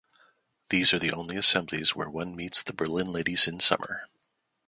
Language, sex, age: English, male, 40-49